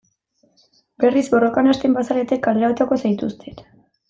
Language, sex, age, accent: Basque, female, 19-29, Erdialdekoa edo Nafarra (Gipuzkoa, Nafarroa)